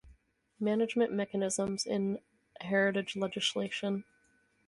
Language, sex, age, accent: English, female, 30-39, United States English